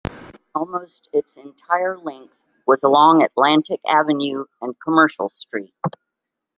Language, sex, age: English, female, 60-69